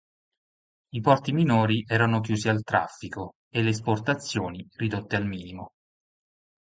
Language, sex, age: Italian, male, 40-49